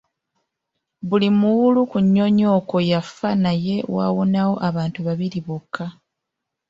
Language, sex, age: Ganda, female, 19-29